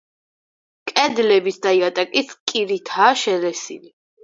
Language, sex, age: Georgian, female, under 19